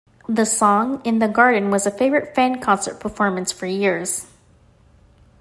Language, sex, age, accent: English, female, 19-29, United States English